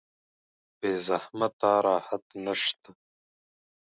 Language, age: Pashto, 30-39